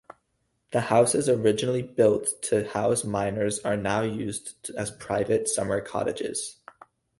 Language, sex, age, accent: English, male, 19-29, United States English